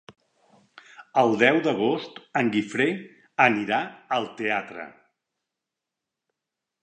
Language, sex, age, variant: Catalan, male, 50-59, Central